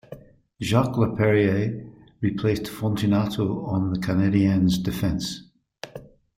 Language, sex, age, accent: English, male, 60-69, Irish English